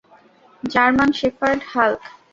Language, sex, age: Bengali, female, 19-29